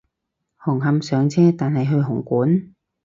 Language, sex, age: Cantonese, female, 30-39